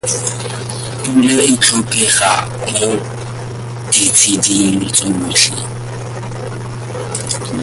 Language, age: Tswana, 19-29